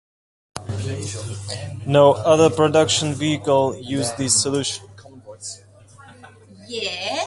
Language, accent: English, Russian